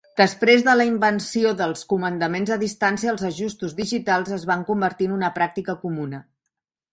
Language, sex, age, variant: Catalan, female, 60-69, Central